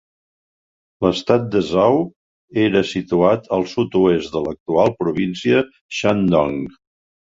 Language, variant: Catalan, Central